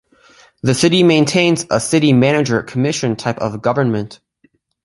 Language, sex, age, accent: English, male, under 19, United States English